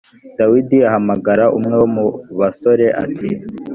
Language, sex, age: Kinyarwanda, male, under 19